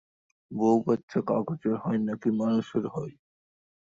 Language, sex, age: Bengali, male, 19-29